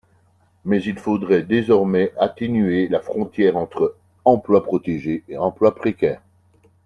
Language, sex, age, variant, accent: French, male, 50-59, Français d'Europe, Français de Belgique